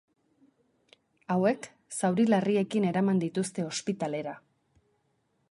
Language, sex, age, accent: Basque, female, 30-39, Erdialdekoa edo Nafarra (Gipuzkoa, Nafarroa)